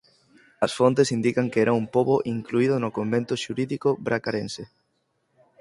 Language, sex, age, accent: Galician, male, 19-29, Normativo (estándar)